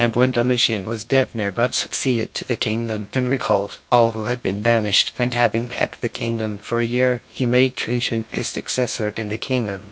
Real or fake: fake